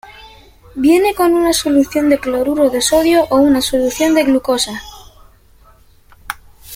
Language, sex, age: Spanish, male, under 19